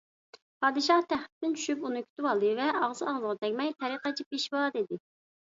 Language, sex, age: Uyghur, female, 19-29